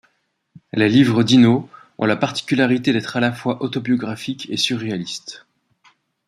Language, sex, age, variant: French, male, 19-29, Français de métropole